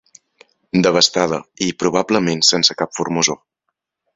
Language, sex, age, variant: Catalan, male, 19-29, Central